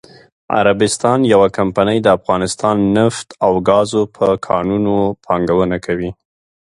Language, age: Pashto, 30-39